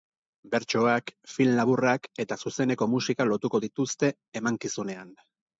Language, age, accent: Basque, 40-49, Erdialdekoa edo Nafarra (Gipuzkoa, Nafarroa)